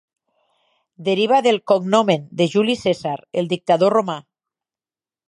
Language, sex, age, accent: Catalan, female, 50-59, Ebrenc